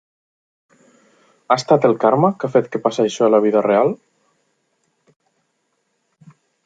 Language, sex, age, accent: Catalan, male, 19-29, valencià